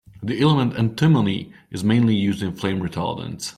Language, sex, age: English, male, 30-39